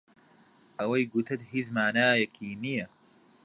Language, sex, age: Central Kurdish, male, 19-29